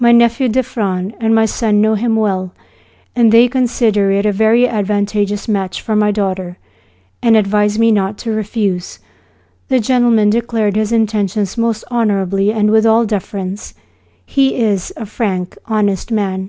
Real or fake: real